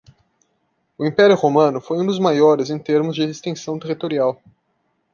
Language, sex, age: Portuguese, male, 30-39